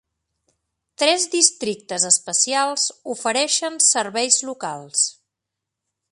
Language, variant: Catalan, Central